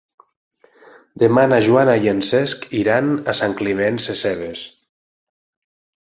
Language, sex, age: Catalan, male, 40-49